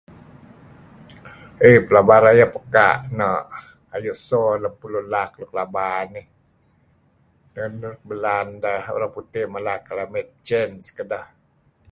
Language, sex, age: Kelabit, male, 60-69